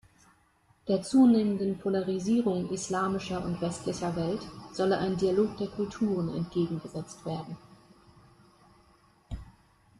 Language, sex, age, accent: German, female, 19-29, Deutschland Deutsch